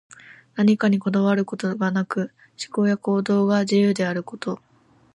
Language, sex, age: Japanese, female, 19-29